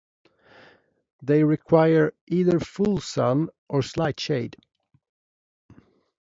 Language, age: English, 40-49